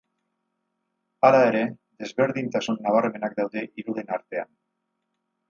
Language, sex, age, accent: Basque, male, 50-59, Erdialdekoa edo Nafarra (Gipuzkoa, Nafarroa)